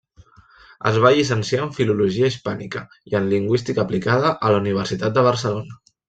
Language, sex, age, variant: Catalan, male, 30-39, Central